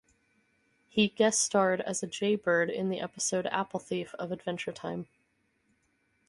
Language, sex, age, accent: English, female, 30-39, United States English